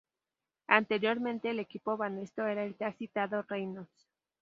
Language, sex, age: Spanish, female, 19-29